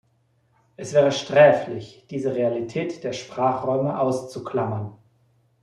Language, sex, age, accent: German, male, 40-49, Deutschland Deutsch